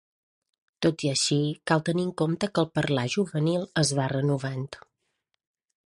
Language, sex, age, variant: Catalan, female, 40-49, Balear